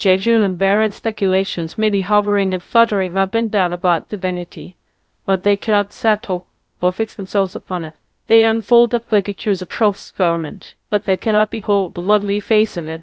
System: TTS, VITS